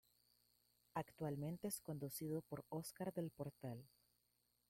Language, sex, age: Spanish, female, 19-29